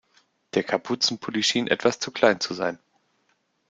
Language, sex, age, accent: German, male, 30-39, Deutschland Deutsch